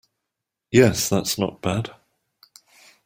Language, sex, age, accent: English, male, 60-69, England English